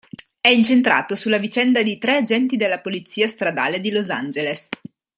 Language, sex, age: Italian, female, 30-39